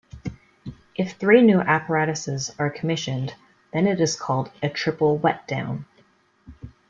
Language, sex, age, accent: English, female, 19-29, Canadian English